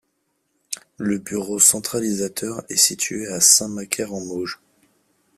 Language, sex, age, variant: French, male, 19-29, Français de métropole